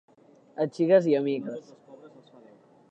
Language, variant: Catalan, Central